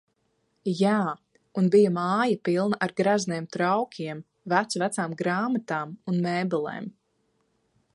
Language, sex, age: Latvian, female, 19-29